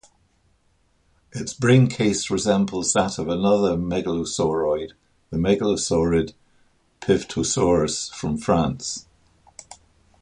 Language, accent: English, Irish English